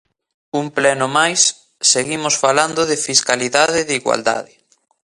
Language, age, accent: Galician, 30-39, Atlántico (seseo e gheada)